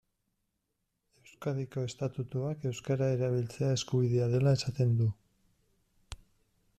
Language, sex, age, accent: Basque, male, 50-59, Erdialdekoa edo Nafarra (Gipuzkoa, Nafarroa)